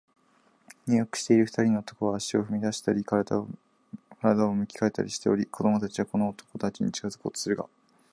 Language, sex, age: Japanese, male, 19-29